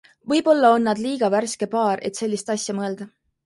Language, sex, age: Estonian, female, 19-29